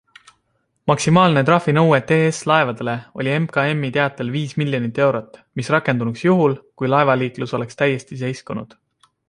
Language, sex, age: Estonian, male, 30-39